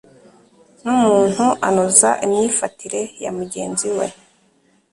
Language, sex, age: Kinyarwanda, female, 19-29